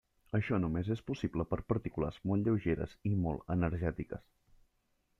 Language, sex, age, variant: Catalan, male, 19-29, Central